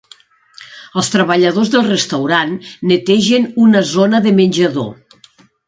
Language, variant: Catalan, Nord-Occidental